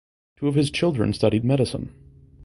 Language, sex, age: English, male, 19-29